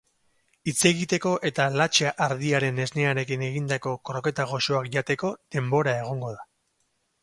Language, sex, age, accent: Basque, male, 40-49, Mendebalekoa (Araba, Bizkaia, Gipuzkoako mendebaleko herri batzuk)